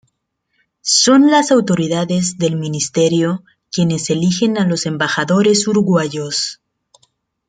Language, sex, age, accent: Spanish, female, 19-29, México